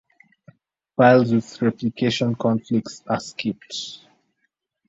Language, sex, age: English, male, 19-29